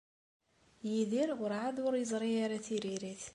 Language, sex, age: Kabyle, female, 30-39